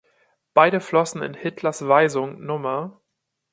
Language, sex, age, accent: German, male, 19-29, Deutschland Deutsch